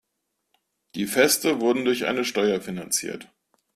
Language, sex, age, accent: German, male, 40-49, Deutschland Deutsch